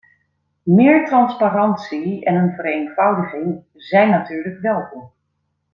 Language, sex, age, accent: Dutch, female, 40-49, Nederlands Nederlands